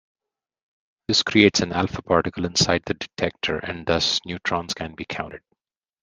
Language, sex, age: English, male, 40-49